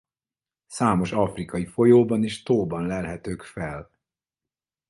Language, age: Hungarian, 40-49